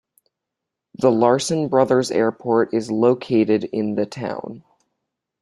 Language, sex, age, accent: English, male, under 19, United States English